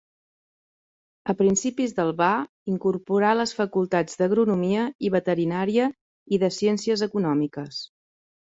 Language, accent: Catalan, gironí